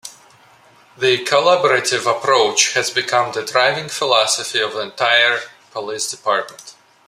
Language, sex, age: English, male, 40-49